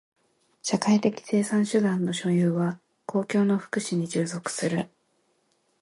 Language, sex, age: Japanese, female, 19-29